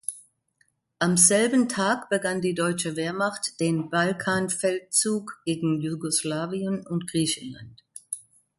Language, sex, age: German, female, 50-59